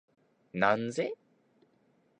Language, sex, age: Japanese, male, 19-29